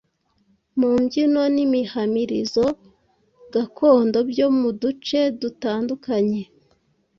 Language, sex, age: Kinyarwanda, female, 30-39